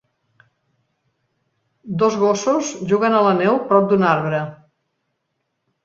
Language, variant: Catalan, Central